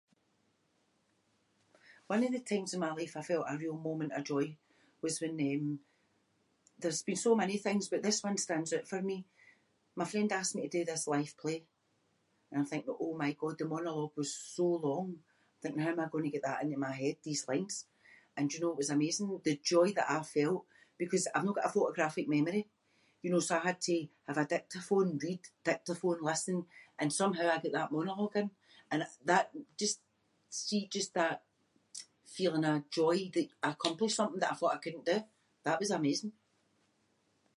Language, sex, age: Scots, female, 60-69